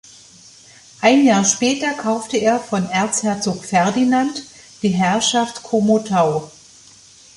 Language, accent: German, Deutschland Deutsch